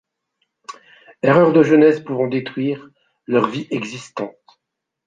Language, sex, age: French, male, 60-69